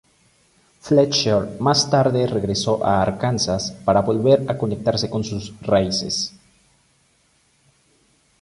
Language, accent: Spanish, México